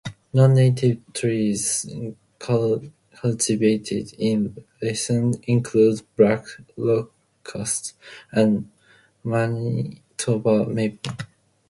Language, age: English, 19-29